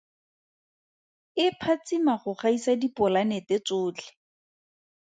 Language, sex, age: Tswana, female, 30-39